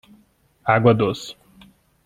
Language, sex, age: Portuguese, male, 30-39